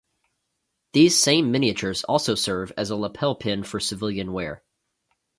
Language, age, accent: English, 19-29, United States English